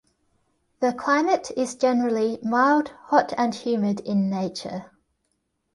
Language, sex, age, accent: English, female, 30-39, Australian English